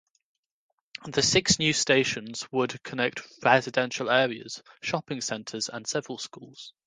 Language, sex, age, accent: English, male, 19-29, England English